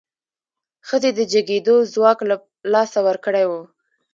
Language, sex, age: Pashto, female, 19-29